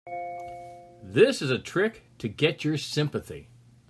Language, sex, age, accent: English, male, 60-69, United States English